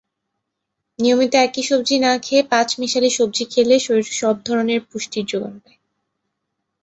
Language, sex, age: Bengali, male, 19-29